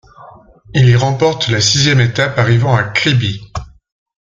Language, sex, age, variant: French, male, 50-59, Français de métropole